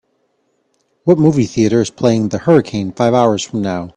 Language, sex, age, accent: English, male, 40-49, United States English